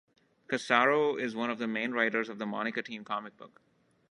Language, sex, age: English, male, 19-29